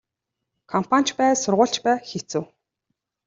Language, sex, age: Mongolian, female, 19-29